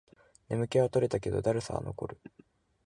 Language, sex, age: Japanese, male, 19-29